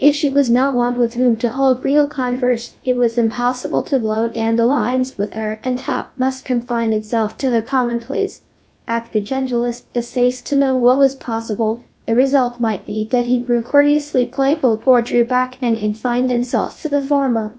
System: TTS, GlowTTS